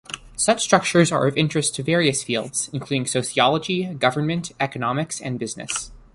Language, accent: English, United States English